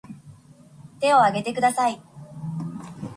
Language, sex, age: Japanese, female, 19-29